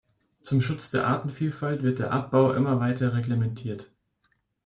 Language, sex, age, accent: German, male, 19-29, Deutschland Deutsch